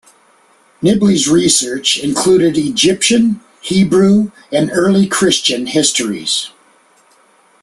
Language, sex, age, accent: English, male, 50-59, United States English